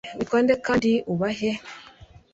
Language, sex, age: Kinyarwanda, male, 30-39